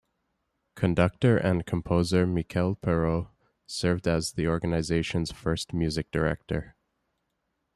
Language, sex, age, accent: English, male, 19-29, Canadian English